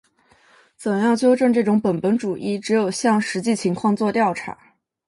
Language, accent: Chinese, 出生地：江苏省